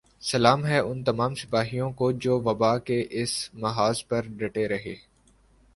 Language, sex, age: Urdu, male, 19-29